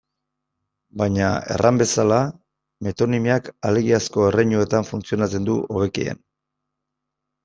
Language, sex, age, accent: Basque, male, 50-59, Mendebalekoa (Araba, Bizkaia, Gipuzkoako mendebaleko herri batzuk)